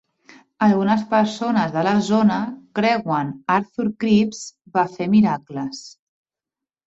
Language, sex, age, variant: Catalan, female, 30-39, Central